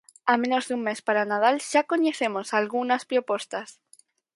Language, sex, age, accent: Galician, female, under 19, Normativo (estándar)